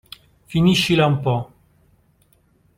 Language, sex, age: Italian, male, 50-59